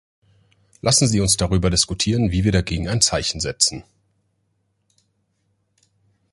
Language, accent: German, Deutschland Deutsch